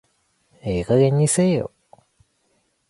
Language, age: Japanese, 40-49